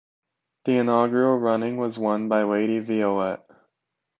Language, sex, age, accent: English, male, under 19, United States English